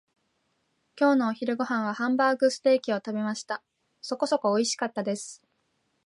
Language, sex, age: Japanese, female, 19-29